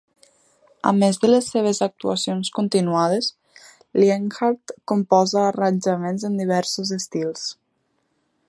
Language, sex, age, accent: Catalan, female, under 19, valencià